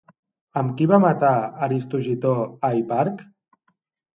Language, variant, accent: Catalan, Central, central